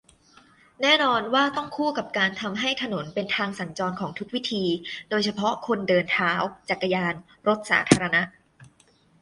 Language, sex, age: Thai, female, 19-29